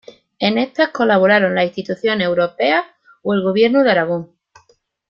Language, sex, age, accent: Spanish, female, 40-49, España: Sur peninsular (Andalucia, Extremadura, Murcia)